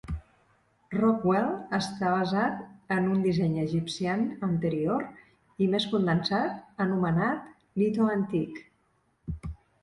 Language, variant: Catalan, Central